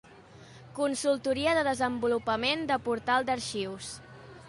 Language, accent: Catalan, aprenent (recent, des d'altres llengües)